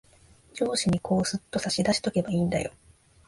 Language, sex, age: Japanese, female, 19-29